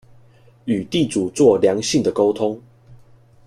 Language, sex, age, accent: Chinese, male, 19-29, 出生地：臺北市